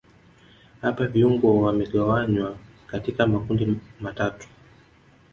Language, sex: Swahili, male